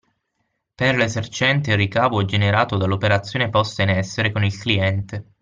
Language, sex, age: Italian, male, 19-29